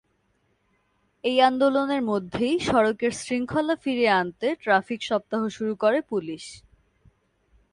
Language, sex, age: Bengali, female, 19-29